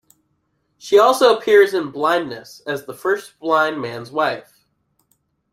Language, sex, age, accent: English, male, under 19, United States English